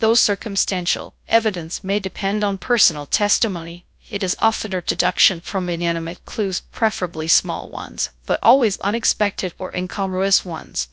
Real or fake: fake